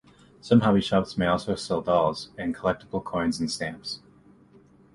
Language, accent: English, United States English